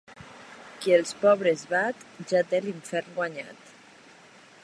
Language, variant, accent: Catalan, Nord-Occidental, nord-occidental